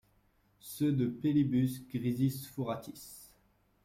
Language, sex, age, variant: French, male, 19-29, Français de métropole